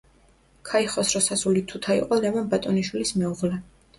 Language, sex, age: Georgian, female, under 19